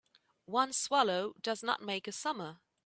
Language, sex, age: English, female, 40-49